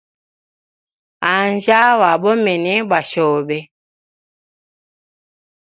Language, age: Hemba, 19-29